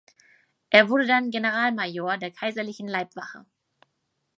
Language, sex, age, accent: German, female, 19-29, Deutschland Deutsch